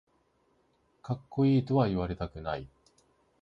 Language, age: Japanese, 19-29